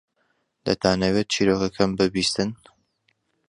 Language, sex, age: Central Kurdish, male, 30-39